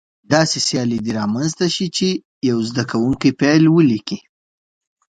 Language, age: Pashto, 19-29